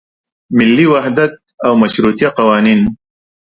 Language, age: Pashto, 30-39